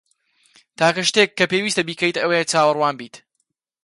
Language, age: Central Kurdish, 19-29